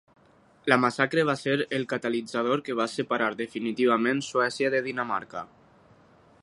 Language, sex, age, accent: Catalan, male, 19-29, valencià